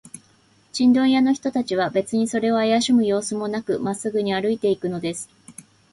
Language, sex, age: Japanese, female, 40-49